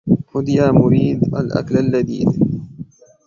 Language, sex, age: Arabic, male, 19-29